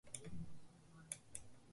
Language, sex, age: Basque, female, 50-59